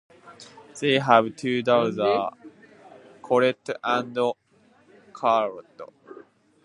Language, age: English, under 19